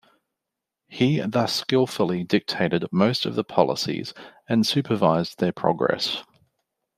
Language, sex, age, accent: English, male, 40-49, Australian English